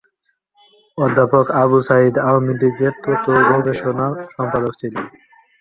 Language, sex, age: Bengali, male, 19-29